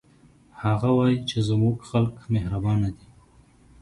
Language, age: Pashto, 30-39